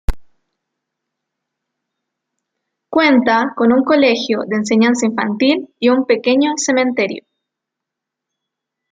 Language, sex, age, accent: Spanish, female, under 19, Chileno: Chile, Cuyo